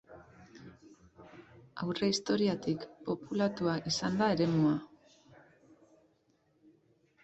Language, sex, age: Basque, female, 30-39